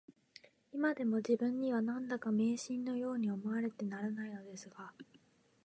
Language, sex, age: Japanese, female, 19-29